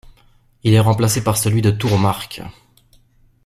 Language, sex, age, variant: French, male, 30-39, Français de métropole